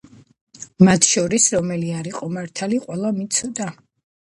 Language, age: Georgian, under 19